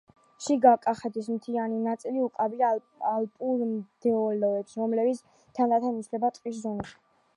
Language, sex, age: Georgian, female, under 19